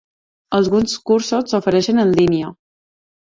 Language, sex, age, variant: Catalan, female, 19-29, Balear